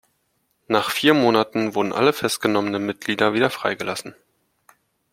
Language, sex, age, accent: German, male, 30-39, Deutschland Deutsch